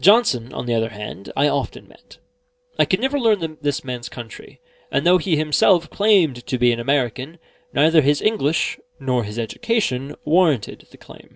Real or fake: real